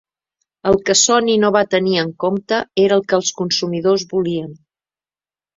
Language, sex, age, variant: Catalan, female, 60-69, Central